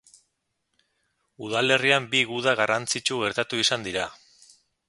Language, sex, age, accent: Basque, male, 30-39, Mendebalekoa (Araba, Bizkaia, Gipuzkoako mendebaleko herri batzuk)